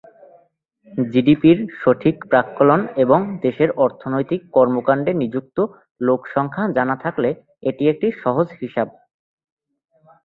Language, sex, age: Bengali, male, under 19